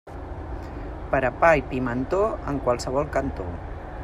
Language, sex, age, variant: Catalan, female, 50-59, Central